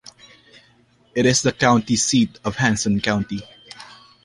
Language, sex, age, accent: English, male, 19-29, Filipino